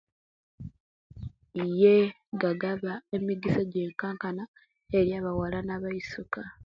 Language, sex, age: Kenyi, female, 19-29